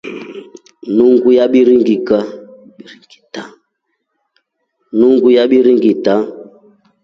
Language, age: Rombo, 30-39